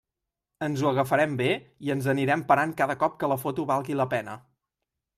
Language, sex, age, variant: Catalan, male, 19-29, Central